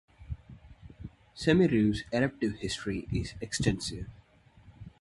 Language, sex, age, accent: English, male, 30-39, India and South Asia (India, Pakistan, Sri Lanka)